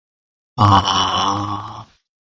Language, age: English, 19-29